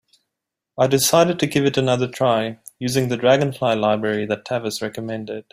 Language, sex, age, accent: English, male, 19-29, Southern African (South Africa, Zimbabwe, Namibia)